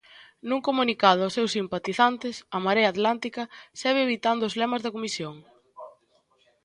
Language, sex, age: Galician, female, 19-29